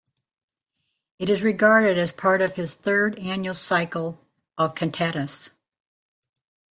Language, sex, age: English, female, 70-79